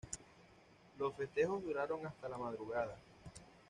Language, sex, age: Spanish, male, 19-29